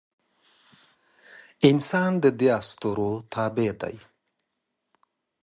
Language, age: Pashto, 30-39